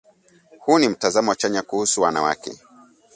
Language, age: Swahili, 30-39